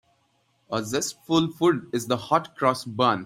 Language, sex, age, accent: English, male, 19-29, India and South Asia (India, Pakistan, Sri Lanka)